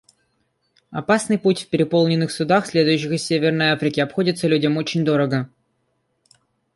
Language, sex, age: Russian, male, under 19